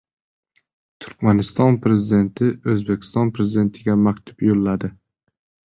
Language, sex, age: Uzbek, male, under 19